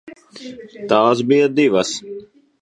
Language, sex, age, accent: Latvian, male, under 19, Kurzeme